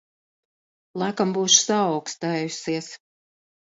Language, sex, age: Latvian, female, 50-59